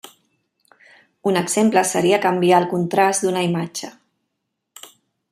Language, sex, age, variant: Catalan, female, 40-49, Central